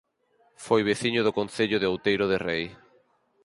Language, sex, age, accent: Galician, male, 19-29, Normativo (estándar)